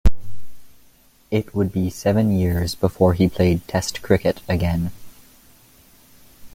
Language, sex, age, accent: English, male, 19-29, Canadian English